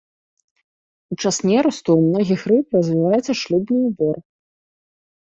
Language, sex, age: Belarusian, female, 19-29